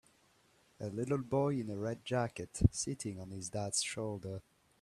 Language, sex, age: English, male, 19-29